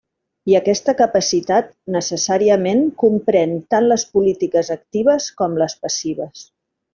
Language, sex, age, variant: Catalan, female, 50-59, Central